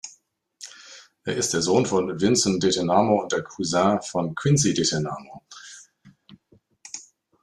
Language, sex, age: German, male, 50-59